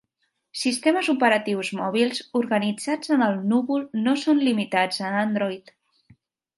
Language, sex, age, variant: Catalan, female, 19-29, Central